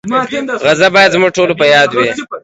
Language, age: Pashto, 19-29